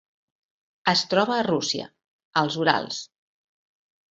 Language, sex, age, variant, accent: Catalan, female, 40-49, Central, central